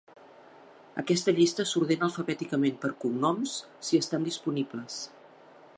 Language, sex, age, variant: Catalan, female, 50-59, Central